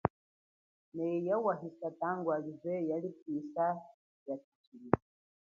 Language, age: Chokwe, 40-49